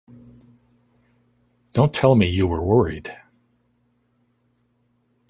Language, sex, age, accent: English, male, 60-69, United States English